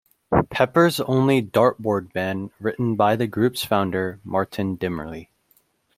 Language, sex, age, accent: English, male, under 19, United States English